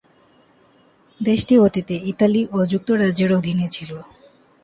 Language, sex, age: Bengali, female, 19-29